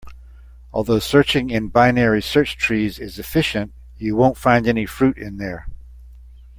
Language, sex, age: English, male, 70-79